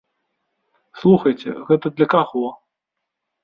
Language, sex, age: Belarusian, male, 30-39